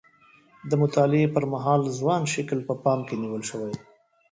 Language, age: Pashto, 40-49